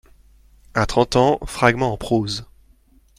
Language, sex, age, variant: French, male, 30-39, Français de métropole